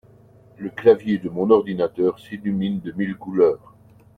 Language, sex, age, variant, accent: French, male, 50-59, Français d'Europe, Français de Belgique